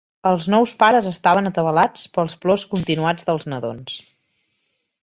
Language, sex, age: Catalan, female, 19-29